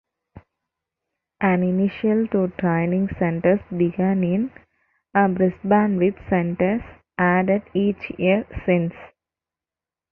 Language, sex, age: English, female, 19-29